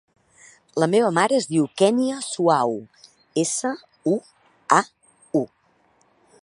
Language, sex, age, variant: Catalan, female, 40-49, Central